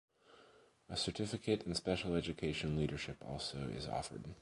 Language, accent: English, United States English